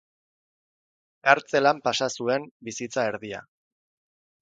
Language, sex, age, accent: Basque, male, 30-39, Erdialdekoa edo Nafarra (Gipuzkoa, Nafarroa)